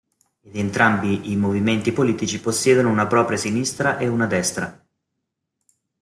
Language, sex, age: Italian, male, 30-39